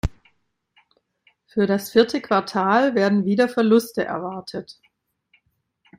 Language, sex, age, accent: German, female, 40-49, Deutschland Deutsch